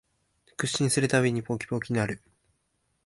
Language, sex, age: Japanese, male, 19-29